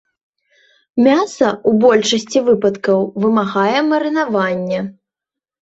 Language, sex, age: Belarusian, female, under 19